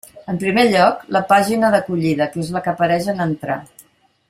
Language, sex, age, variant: Catalan, female, 60-69, Central